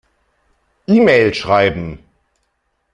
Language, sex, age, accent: German, male, 50-59, Deutschland Deutsch